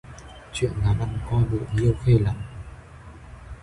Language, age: Vietnamese, 19-29